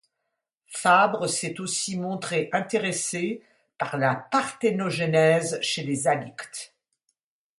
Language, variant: French, Français de métropole